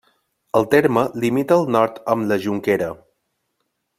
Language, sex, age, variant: Catalan, male, 30-39, Balear